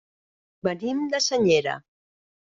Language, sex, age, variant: Catalan, female, 40-49, Central